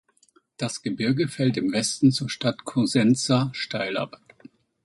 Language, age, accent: German, 50-59, Deutschland Deutsch